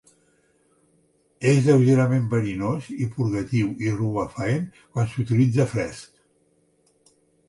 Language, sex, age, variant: Catalan, male, 60-69, Central